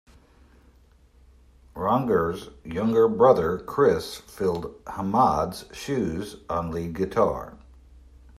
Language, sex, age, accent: English, male, 50-59, United States English